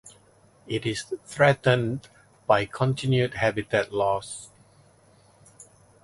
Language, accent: English, Singaporean English